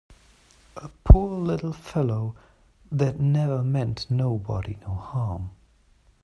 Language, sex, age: English, male, 30-39